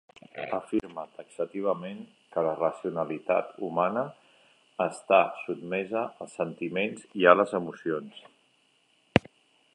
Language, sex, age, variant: Catalan, male, 50-59, Septentrional